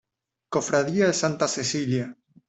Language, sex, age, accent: Spanish, male, 30-39, Rioplatense: Argentina, Uruguay, este de Bolivia, Paraguay